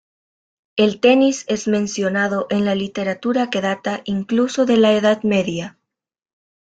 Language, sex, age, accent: Spanish, female, 19-29, América central